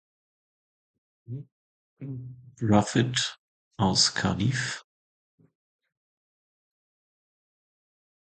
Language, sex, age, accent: German, male, 30-39, Deutschland Deutsch